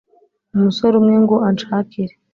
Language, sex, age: Kinyarwanda, female, 19-29